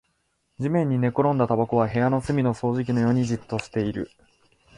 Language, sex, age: Japanese, male, 19-29